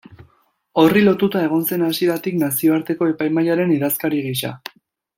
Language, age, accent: Basque, 19-29, Mendebalekoa (Araba, Bizkaia, Gipuzkoako mendebaleko herri batzuk)